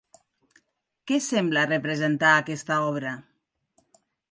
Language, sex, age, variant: Catalan, female, 50-59, Nord-Occidental